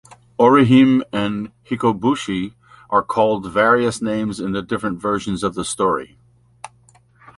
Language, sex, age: English, male, 70-79